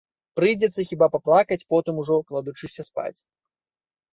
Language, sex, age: Belarusian, male, 30-39